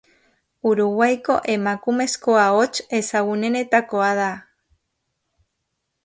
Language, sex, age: Basque, female, 40-49